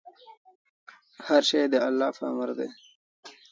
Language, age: Pashto, 19-29